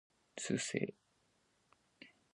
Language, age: Seri, 19-29